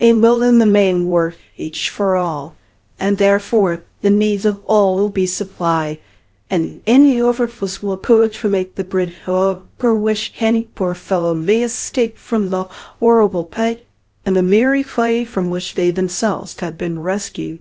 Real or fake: fake